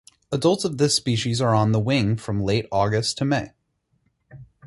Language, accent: English, United States English